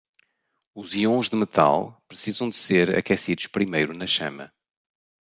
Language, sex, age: Portuguese, male, 40-49